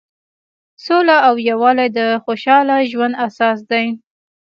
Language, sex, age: Pashto, female, 19-29